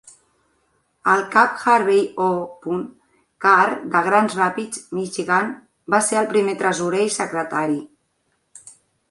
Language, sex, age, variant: Catalan, female, 40-49, Nord-Occidental